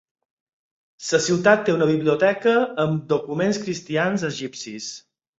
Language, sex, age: Catalan, male, 40-49